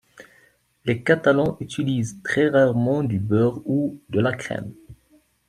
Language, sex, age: French, male, 19-29